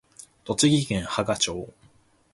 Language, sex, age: Japanese, male, under 19